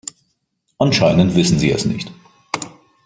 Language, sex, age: German, male, 19-29